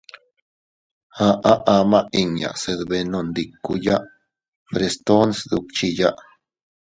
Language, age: Teutila Cuicatec, 30-39